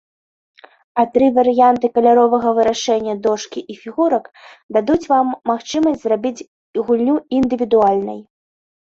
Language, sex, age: Belarusian, female, 19-29